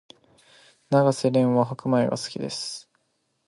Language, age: Japanese, 19-29